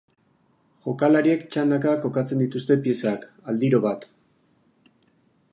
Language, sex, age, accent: Basque, male, 40-49, Erdialdekoa edo Nafarra (Gipuzkoa, Nafarroa)